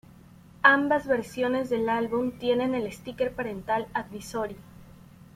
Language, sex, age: Spanish, female, 19-29